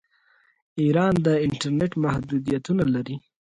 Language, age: Pashto, 19-29